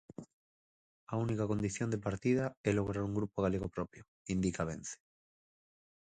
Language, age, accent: Galician, 19-29, Normativo (estándar)